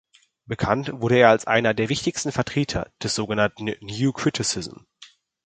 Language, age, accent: German, under 19, Deutschland Deutsch